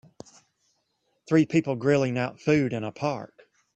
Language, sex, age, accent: English, male, 40-49, United States English